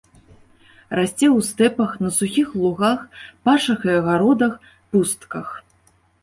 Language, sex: Belarusian, female